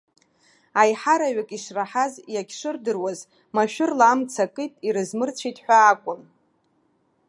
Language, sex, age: Abkhazian, female, 30-39